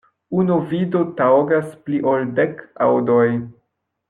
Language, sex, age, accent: Esperanto, male, 19-29, Internacia